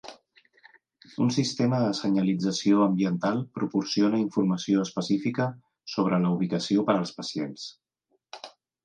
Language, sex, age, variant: Catalan, male, 40-49, Central